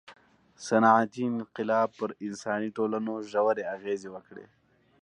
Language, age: Pashto, under 19